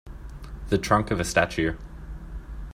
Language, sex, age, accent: English, male, 30-39, Australian English